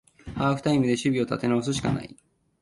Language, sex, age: Japanese, male, 40-49